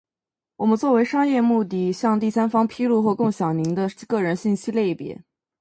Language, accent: Chinese, 出生地：江苏省